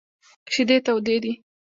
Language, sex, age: Pashto, female, 19-29